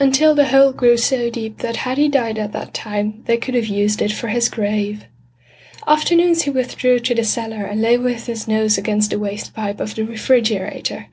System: none